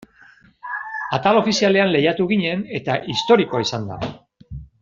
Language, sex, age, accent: Basque, male, 40-49, Mendebalekoa (Araba, Bizkaia, Gipuzkoako mendebaleko herri batzuk)